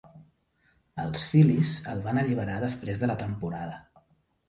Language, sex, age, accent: Catalan, male, 30-39, central; nord-occidental; septentrional